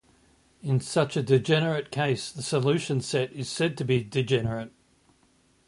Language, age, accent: English, 40-49, Australian English